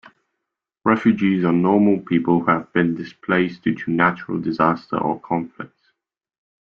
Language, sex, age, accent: English, male, 19-29, England English